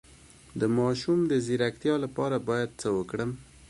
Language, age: Pashto, 19-29